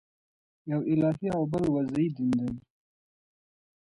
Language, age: Pashto, 19-29